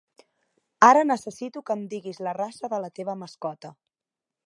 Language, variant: Catalan, Central